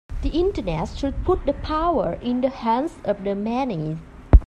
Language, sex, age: English, female, 30-39